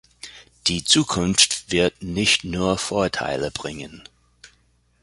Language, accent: German, Deutschland Deutsch